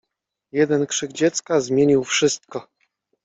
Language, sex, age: Polish, male, 30-39